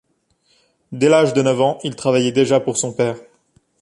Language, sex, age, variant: French, male, 19-29, Français de métropole